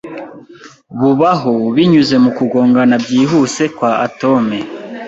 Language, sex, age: Kinyarwanda, male, 19-29